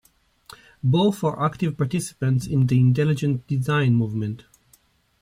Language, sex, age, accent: English, male, 40-49, United States English